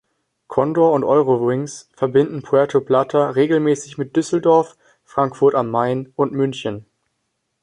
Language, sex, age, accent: German, male, under 19, Deutschland Deutsch